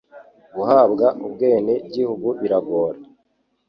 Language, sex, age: Kinyarwanda, male, 19-29